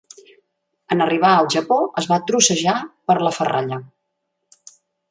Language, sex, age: Catalan, female, 60-69